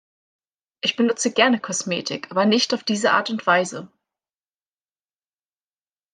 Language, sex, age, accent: German, female, 19-29, Deutschland Deutsch